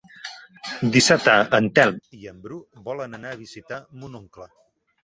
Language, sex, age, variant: Catalan, male, 30-39, Central